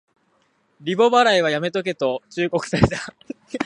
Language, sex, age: Japanese, male, 19-29